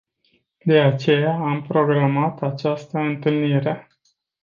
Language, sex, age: Romanian, male, 40-49